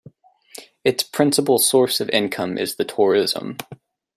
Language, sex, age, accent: English, male, 19-29, United States English